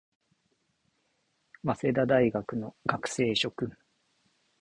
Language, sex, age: Japanese, male, 30-39